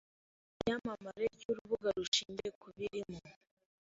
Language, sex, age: Kinyarwanda, female, 19-29